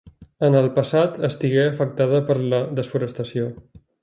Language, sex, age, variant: Catalan, male, 30-39, Central